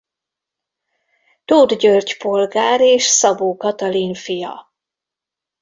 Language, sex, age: Hungarian, female, 50-59